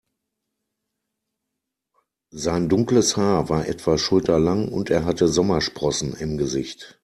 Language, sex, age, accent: German, male, 40-49, Deutschland Deutsch